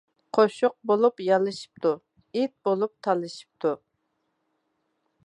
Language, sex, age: Uyghur, female, 50-59